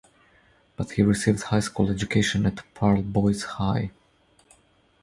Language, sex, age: English, male, 30-39